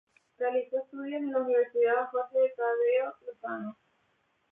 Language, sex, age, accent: Spanish, female, 19-29, España: Islas Canarias